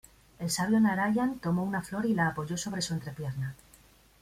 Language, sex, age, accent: Spanish, female, 40-49, España: Norte peninsular (Asturias, Castilla y León, Cantabria, País Vasco, Navarra, Aragón, La Rioja, Guadalajara, Cuenca)